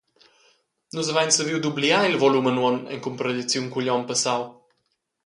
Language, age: Romansh, 19-29